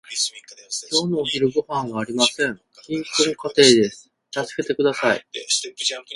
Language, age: Japanese, 40-49